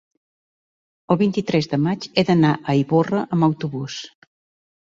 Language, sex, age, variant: Catalan, female, 60-69, Central